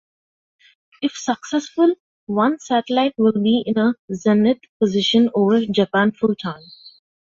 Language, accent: English, India and South Asia (India, Pakistan, Sri Lanka)